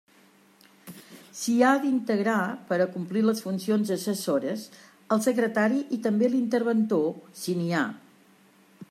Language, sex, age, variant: Catalan, female, 70-79, Central